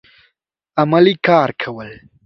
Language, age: Pashto, under 19